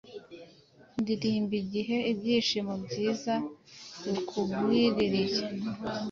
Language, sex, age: Kinyarwanda, female, 19-29